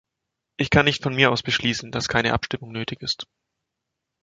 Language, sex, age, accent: German, male, 30-39, Deutschland Deutsch